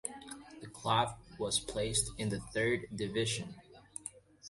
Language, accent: English, United States English